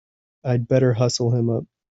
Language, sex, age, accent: English, male, 19-29, United States English